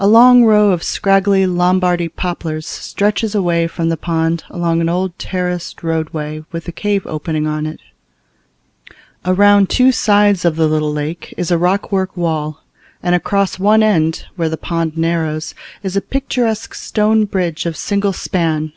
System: none